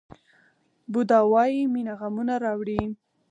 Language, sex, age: Pashto, female, under 19